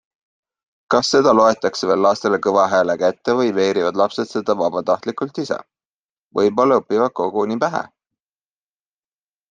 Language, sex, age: Estonian, male, 30-39